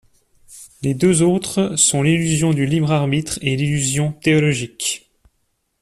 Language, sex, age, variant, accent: French, male, 40-49, Français d'Europe, Français de Suisse